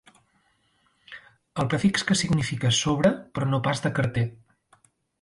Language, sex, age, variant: Catalan, male, 30-39, Central